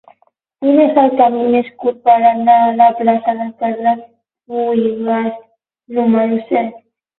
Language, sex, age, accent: Catalan, female, 19-29, central; nord-occidental; valencià; aprenent (recent, des del castellà); aprenent (recent, des d'altres llengües)